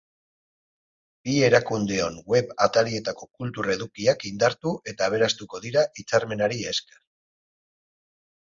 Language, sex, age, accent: Basque, male, 40-49, Erdialdekoa edo Nafarra (Gipuzkoa, Nafarroa)